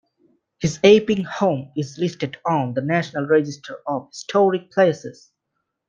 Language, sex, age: English, male, 19-29